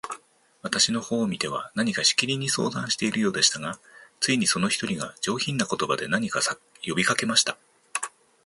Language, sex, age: Japanese, male, 50-59